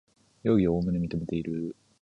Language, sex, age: Japanese, male, 19-29